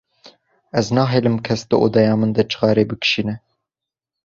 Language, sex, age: Kurdish, male, 19-29